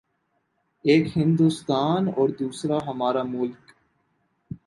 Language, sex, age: Urdu, male, 19-29